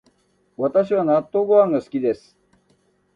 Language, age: Japanese, 60-69